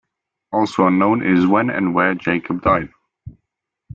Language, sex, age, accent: English, male, 19-29, England English